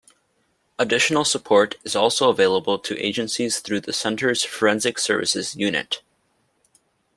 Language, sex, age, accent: English, male, under 19, United States English